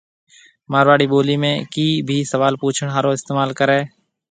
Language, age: Marwari (Pakistan), 40-49